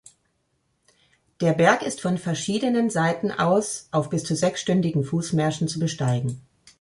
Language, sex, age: German, female, 40-49